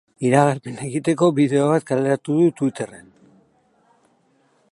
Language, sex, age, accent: Basque, male, 50-59, Mendebalekoa (Araba, Bizkaia, Gipuzkoako mendebaleko herri batzuk)